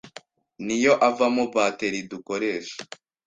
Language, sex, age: Kinyarwanda, male, under 19